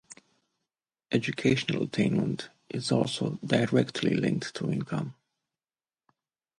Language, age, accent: English, 30-39, Eastern European